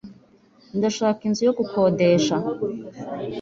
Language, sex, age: Kinyarwanda, male, 40-49